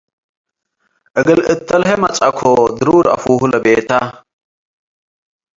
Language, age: Tigre, 30-39